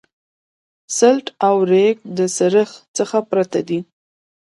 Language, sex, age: Pashto, female, 19-29